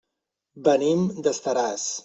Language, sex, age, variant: Catalan, male, 30-39, Central